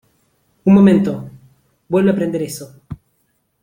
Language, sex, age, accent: Spanish, male, 40-49, Rioplatense: Argentina, Uruguay, este de Bolivia, Paraguay